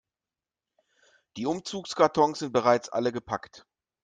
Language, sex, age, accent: German, male, 40-49, Deutschland Deutsch